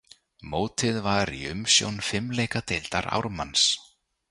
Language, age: Icelandic, 30-39